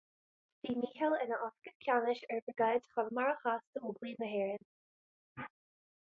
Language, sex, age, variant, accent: Irish, female, 19-29, Gaeilge Uladh, Cainteoir líofa, ní ó dhúchas